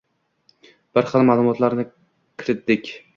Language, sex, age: Uzbek, male, under 19